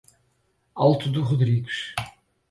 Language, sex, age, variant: Portuguese, male, 30-39, Portuguese (Portugal)